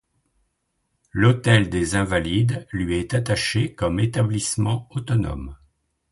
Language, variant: French, Français de métropole